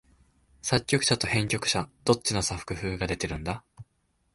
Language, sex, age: Japanese, male, 19-29